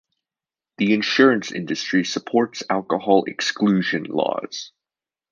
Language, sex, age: English, male, under 19